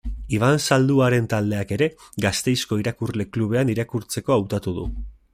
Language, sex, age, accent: Basque, male, 19-29, Erdialdekoa edo Nafarra (Gipuzkoa, Nafarroa)